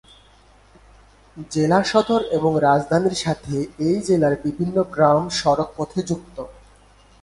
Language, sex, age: Bengali, male, 19-29